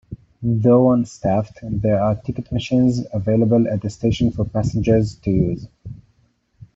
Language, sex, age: English, male, 19-29